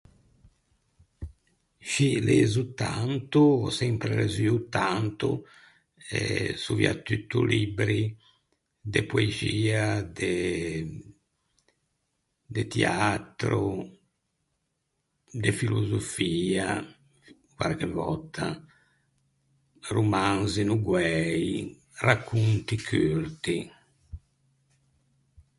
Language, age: Ligurian, 70-79